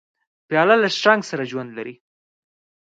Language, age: Pashto, under 19